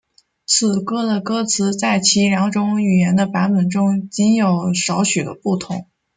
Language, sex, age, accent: Chinese, female, 19-29, 出生地：北京市